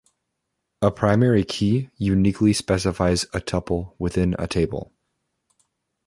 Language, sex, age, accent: English, male, 19-29, United States English